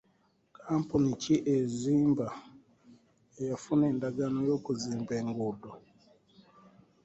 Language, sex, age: Ganda, male, 30-39